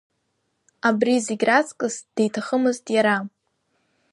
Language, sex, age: Abkhazian, female, under 19